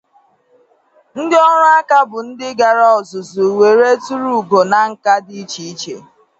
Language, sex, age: Igbo, female, 19-29